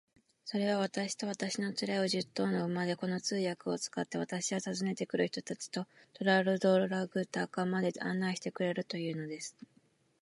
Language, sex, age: Japanese, female, 19-29